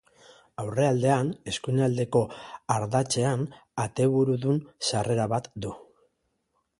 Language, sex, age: Basque, male, 40-49